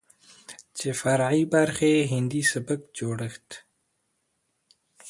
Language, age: Pashto, 19-29